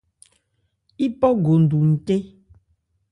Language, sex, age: Ebrié, female, 30-39